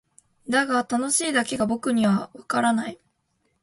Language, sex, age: Japanese, female, 19-29